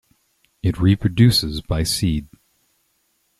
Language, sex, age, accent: English, male, 19-29, United States English